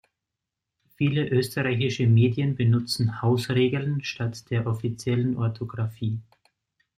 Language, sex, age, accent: German, male, 30-39, Österreichisches Deutsch